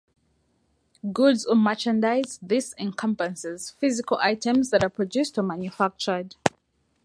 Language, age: English, 19-29